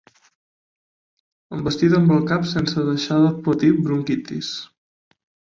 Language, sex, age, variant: Catalan, male, 19-29, Central